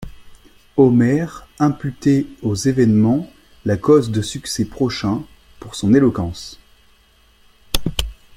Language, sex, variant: French, male, Français de métropole